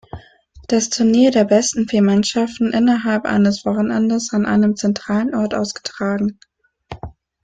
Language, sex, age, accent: German, female, 19-29, Deutschland Deutsch